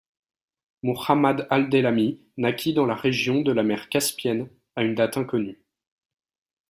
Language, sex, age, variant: French, male, 19-29, Français de métropole